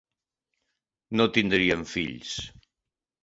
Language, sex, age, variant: Catalan, male, 60-69, Central